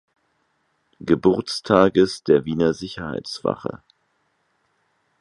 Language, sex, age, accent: German, male, 40-49, Deutschland Deutsch